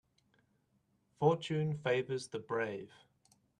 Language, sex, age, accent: English, male, 19-29, New Zealand English